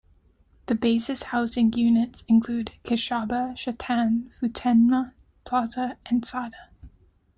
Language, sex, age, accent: English, female, 19-29, United States English